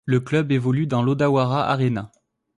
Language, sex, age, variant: French, male, 19-29, Français de métropole